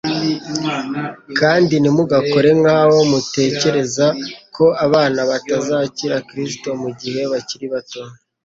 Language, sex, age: Kinyarwanda, male, 19-29